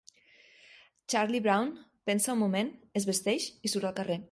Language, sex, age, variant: Catalan, female, 30-39, Nord-Occidental